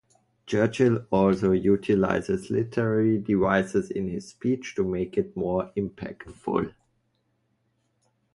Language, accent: English, England English